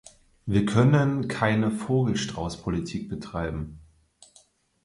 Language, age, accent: German, 19-29, Deutschland Deutsch